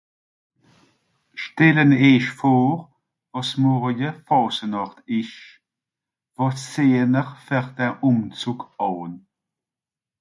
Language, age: Swiss German, 40-49